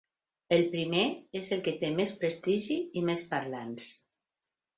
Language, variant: Catalan, Central